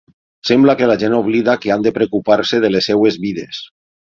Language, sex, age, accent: Catalan, male, 50-59, valencià